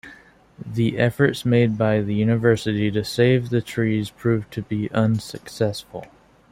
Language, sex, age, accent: English, male, 19-29, United States English